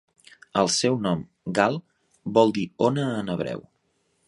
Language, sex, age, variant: Catalan, male, 19-29, Central